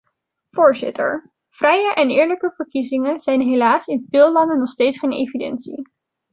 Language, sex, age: Dutch, female, 19-29